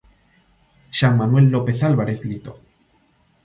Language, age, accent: Galician, under 19, Normativo (estándar)